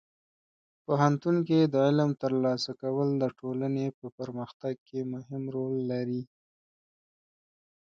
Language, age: Pashto, 19-29